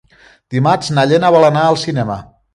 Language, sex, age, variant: Catalan, male, 40-49, Central